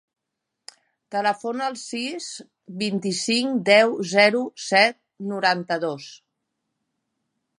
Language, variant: Catalan, Central